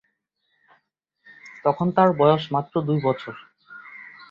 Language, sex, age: Bengali, male, 19-29